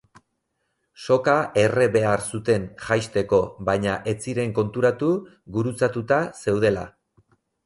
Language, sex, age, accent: Basque, male, 40-49, Erdialdekoa edo Nafarra (Gipuzkoa, Nafarroa)